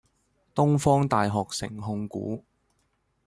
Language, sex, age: Cantonese, male, 19-29